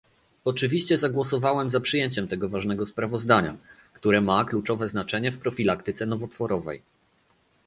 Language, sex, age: Polish, male, 30-39